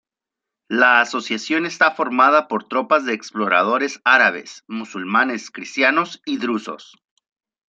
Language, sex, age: Spanish, male, 30-39